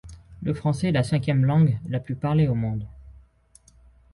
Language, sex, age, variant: French, male, 30-39, Français de métropole